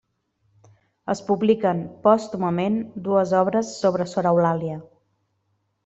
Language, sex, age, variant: Catalan, female, 30-39, Nord-Occidental